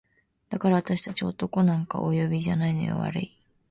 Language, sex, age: Japanese, female, 19-29